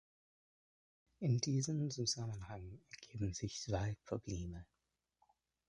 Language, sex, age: German, male, 19-29